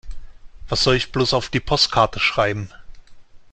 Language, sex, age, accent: German, male, 40-49, Deutschland Deutsch